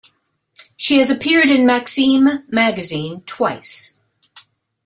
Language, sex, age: English, female, 60-69